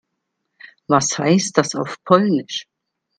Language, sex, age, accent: German, female, 50-59, Deutschland Deutsch